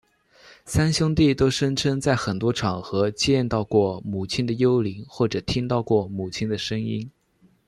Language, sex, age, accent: Chinese, male, under 19, 出生地：湖南省